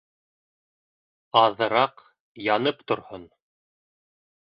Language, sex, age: Bashkir, male, 30-39